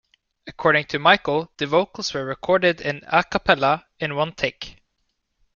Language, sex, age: English, male, 19-29